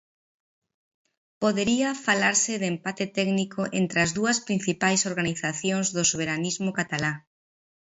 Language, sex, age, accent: Galician, female, 40-49, Central (gheada)